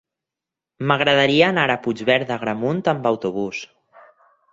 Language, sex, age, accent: Catalan, male, 19-29, valencià